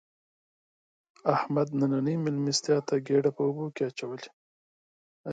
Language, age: Pashto, 19-29